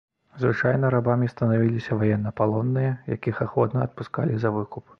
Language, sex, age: Belarusian, male, 30-39